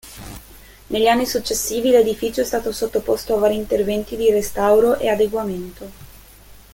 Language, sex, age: Italian, female, 19-29